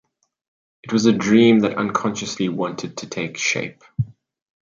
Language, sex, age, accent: English, male, 19-29, Southern African (South Africa, Zimbabwe, Namibia)